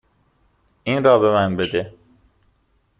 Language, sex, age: Persian, male, 19-29